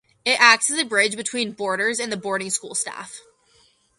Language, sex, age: English, female, under 19